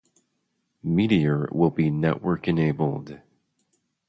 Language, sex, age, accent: English, male, 19-29, United States English